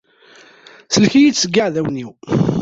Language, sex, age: Kabyle, male, 30-39